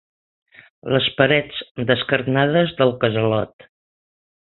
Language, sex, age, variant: Catalan, female, 60-69, Central